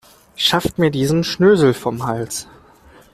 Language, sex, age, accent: German, male, 19-29, Deutschland Deutsch